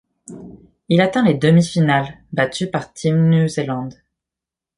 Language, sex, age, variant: French, male, under 19, Français de métropole